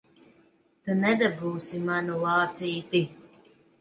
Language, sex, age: Latvian, female, 30-39